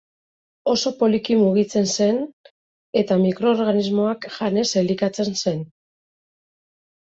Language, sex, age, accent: Basque, female, 50-59, Mendebalekoa (Araba, Bizkaia, Gipuzkoako mendebaleko herri batzuk)